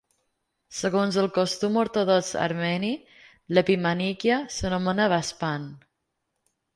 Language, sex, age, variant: Catalan, female, 19-29, Balear